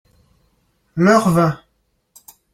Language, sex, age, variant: French, male, 40-49, Français de métropole